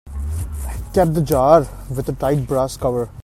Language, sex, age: English, male, 30-39